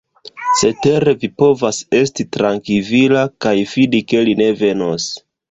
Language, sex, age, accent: Esperanto, male, 30-39, Internacia